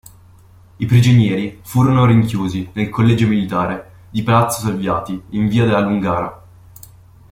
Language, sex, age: Italian, male, 19-29